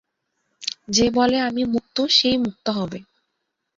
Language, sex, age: Bengali, female, 19-29